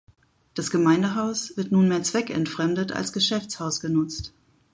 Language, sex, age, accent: German, female, 40-49, Deutschland Deutsch